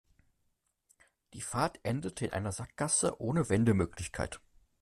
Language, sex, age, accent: German, male, 19-29, Deutschland Deutsch